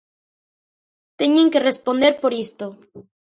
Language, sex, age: Galician, female, under 19